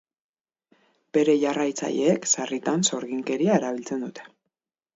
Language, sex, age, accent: Basque, female, 30-39, Mendebalekoa (Araba, Bizkaia, Gipuzkoako mendebaleko herri batzuk)